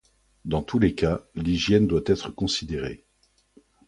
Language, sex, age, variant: French, male, 50-59, Français de métropole